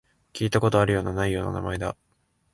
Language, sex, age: Japanese, male, 19-29